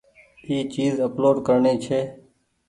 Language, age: Goaria, 19-29